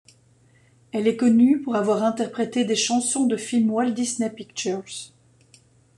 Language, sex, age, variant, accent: French, female, 40-49, Français d'Europe, Français de Belgique